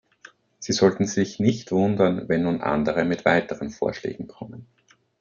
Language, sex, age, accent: German, male, 30-39, Österreichisches Deutsch